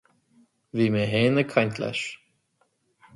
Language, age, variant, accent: Irish, 19-29, Gaeilge na Mumhan, Cainteoir líofa, ní ó dhúchas